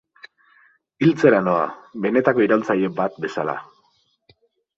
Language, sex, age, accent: Basque, male, 30-39, Mendebalekoa (Araba, Bizkaia, Gipuzkoako mendebaleko herri batzuk)